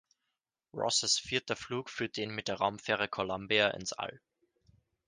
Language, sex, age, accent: German, male, 19-29, Österreichisches Deutsch